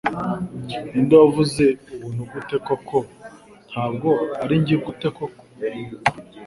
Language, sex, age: Kinyarwanda, male, 19-29